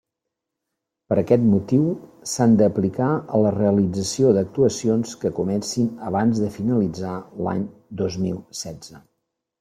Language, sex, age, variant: Catalan, male, 50-59, Central